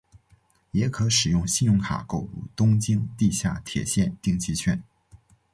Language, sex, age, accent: Chinese, male, under 19, 出生地：黑龙江省